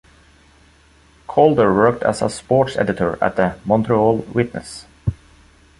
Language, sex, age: English, male, 30-39